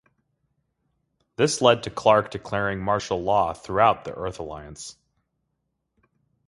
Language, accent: English, United States English